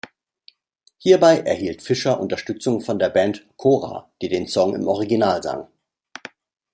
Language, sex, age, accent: German, male, 50-59, Deutschland Deutsch